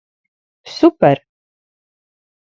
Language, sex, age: Latvian, female, 30-39